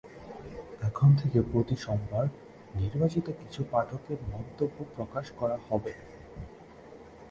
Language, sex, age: Bengali, male, 19-29